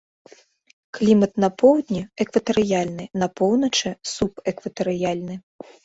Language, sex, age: Belarusian, female, 19-29